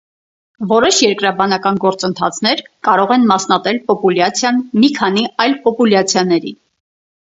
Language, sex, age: Armenian, female, 30-39